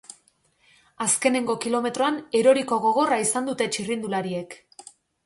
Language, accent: Basque, Erdialdekoa edo Nafarra (Gipuzkoa, Nafarroa)